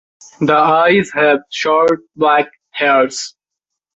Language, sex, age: English, male, 19-29